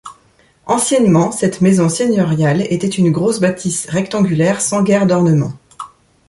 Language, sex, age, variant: French, female, 30-39, Français de métropole